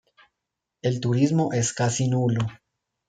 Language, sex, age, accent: Spanish, male, 30-39, Caribe: Cuba, Venezuela, Puerto Rico, República Dominicana, Panamá, Colombia caribeña, México caribeño, Costa del golfo de México